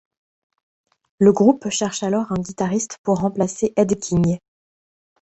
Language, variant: French, Français de métropole